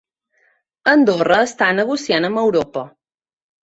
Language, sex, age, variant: Catalan, female, 30-39, Central